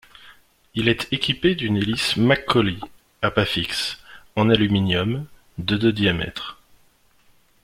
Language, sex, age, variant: French, male, 19-29, Français de métropole